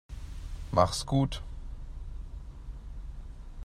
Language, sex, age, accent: German, male, 30-39, Deutschland Deutsch